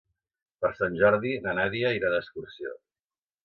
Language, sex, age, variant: Catalan, male, 60-69, Central